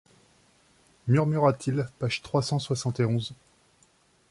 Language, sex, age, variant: French, male, 30-39, Français de métropole